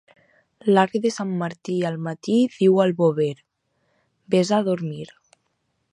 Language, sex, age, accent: Catalan, female, under 19, valencià